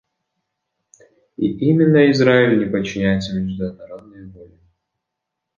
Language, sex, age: Russian, male, 19-29